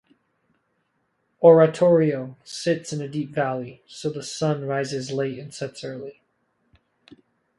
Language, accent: English, United States English